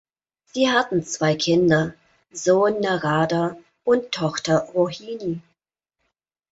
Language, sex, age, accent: German, female, 30-39, Deutschland Deutsch